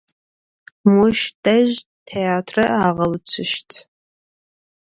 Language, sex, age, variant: Adyghe, female, 19-29, Адыгабзэ (Кирил, пстэумэ зэдыряе)